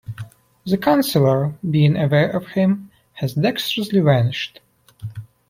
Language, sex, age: English, male, 19-29